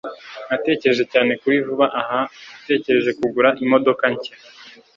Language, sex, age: Kinyarwanda, male, 19-29